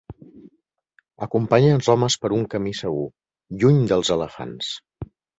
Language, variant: Catalan, Central